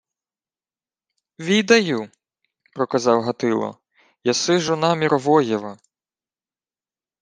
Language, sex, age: Ukrainian, male, 19-29